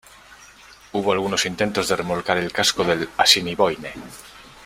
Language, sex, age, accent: Spanish, male, 30-39, España: Norte peninsular (Asturias, Castilla y León, Cantabria, País Vasco, Navarra, Aragón, La Rioja, Guadalajara, Cuenca)